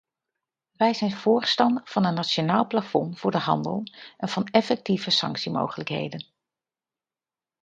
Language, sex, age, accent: Dutch, female, 50-59, Nederlands Nederlands